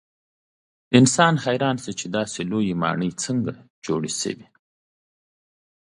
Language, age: Pashto, 30-39